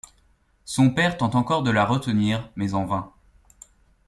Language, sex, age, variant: French, male, 19-29, Français de métropole